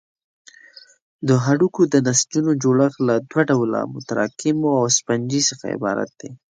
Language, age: Pashto, 19-29